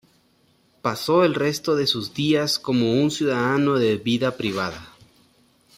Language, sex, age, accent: Spanish, male, 19-29, México